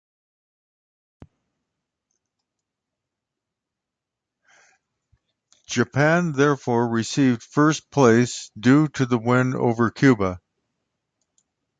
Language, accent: English, United States English